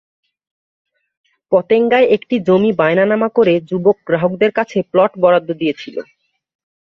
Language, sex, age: Bengali, male, 19-29